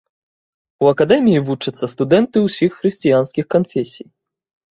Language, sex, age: Belarusian, male, 30-39